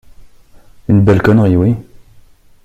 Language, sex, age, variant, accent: French, male, 30-39, Français des départements et régions d'outre-mer, Français de La Réunion